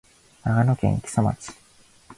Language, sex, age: Japanese, male, 19-29